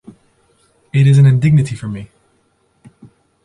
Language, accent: English, United States English